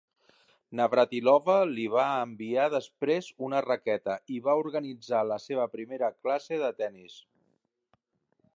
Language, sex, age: Catalan, male, 50-59